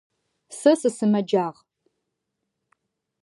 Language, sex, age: Adyghe, female, 30-39